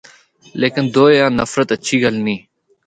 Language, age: Northern Hindko, 19-29